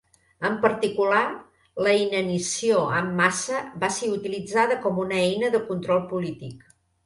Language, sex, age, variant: Catalan, female, 60-69, Central